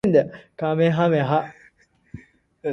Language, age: Japanese, under 19